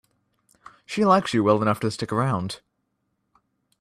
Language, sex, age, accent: English, male, under 19, United States English